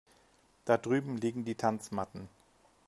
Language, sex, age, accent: German, male, 50-59, Deutschland Deutsch